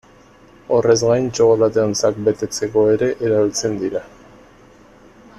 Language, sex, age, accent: Basque, male, 40-49, Erdialdekoa edo Nafarra (Gipuzkoa, Nafarroa)